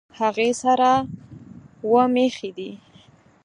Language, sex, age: Pashto, female, 30-39